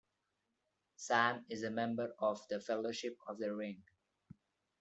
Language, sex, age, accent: English, male, 19-29, India and South Asia (India, Pakistan, Sri Lanka)